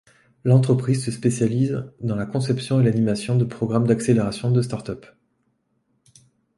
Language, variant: French, Français de métropole